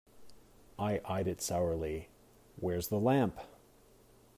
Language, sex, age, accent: English, male, 30-39, Canadian English